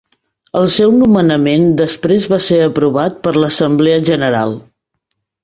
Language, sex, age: Catalan, female, 40-49